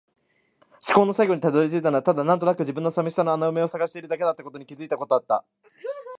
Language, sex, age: Japanese, male, 19-29